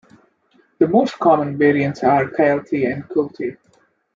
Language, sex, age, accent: English, male, 19-29, India and South Asia (India, Pakistan, Sri Lanka)